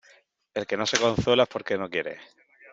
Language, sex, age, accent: Spanish, male, 19-29, España: Sur peninsular (Andalucia, Extremadura, Murcia)